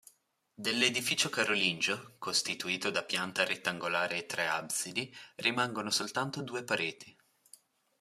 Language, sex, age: Italian, male, under 19